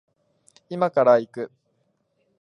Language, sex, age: Japanese, male, 19-29